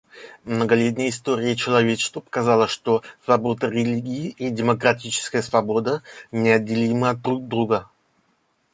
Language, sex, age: Russian, male, 19-29